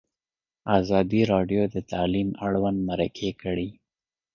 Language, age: Pashto, 30-39